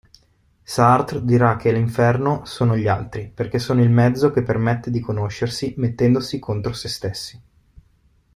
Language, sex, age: Italian, male, 19-29